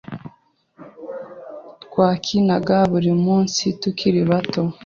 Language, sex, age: Kinyarwanda, female, 30-39